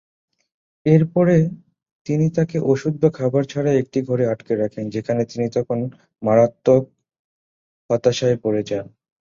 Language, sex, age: Bengali, male, 19-29